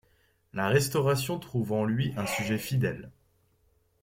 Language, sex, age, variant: French, male, 19-29, Français de métropole